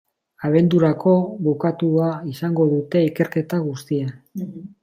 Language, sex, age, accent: Basque, male, 50-59, Mendebalekoa (Araba, Bizkaia, Gipuzkoako mendebaleko herri batzuk)